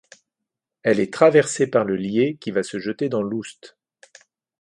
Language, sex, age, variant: French, male, 40-49, Français de métropole